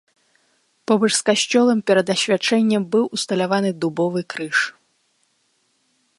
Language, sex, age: Belarusian, female, 30-39